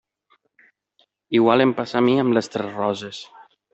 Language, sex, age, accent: Catalan, male, 30-39, valencià